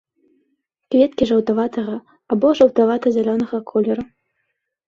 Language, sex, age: Belarusian, female, 19-29